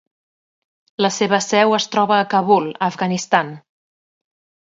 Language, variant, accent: Catalan, Central, central